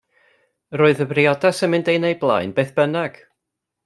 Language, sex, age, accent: Welsh, male, 30-39, Y Deyrnas Unedig Cymraeg